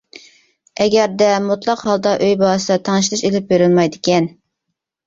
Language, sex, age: Uyghur, female, 19-29